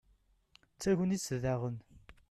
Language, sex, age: Kabyle, male, 30-39